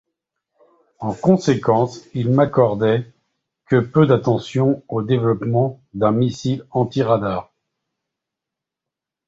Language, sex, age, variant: French, male, 50-59, Français de métropole